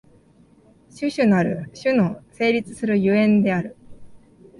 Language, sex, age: Japanese, female, 19-29